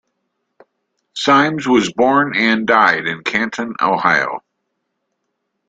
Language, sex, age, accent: English, male, 60-69, United States English